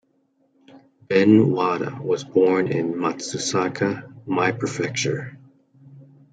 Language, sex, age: English, male, 19-29